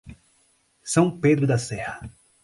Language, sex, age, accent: Portuguese, male, 30-39, Nordestino